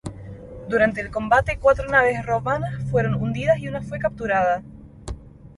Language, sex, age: Spanish, female, 19-29